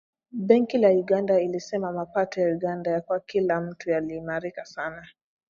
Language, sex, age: Swahili, female, 19-29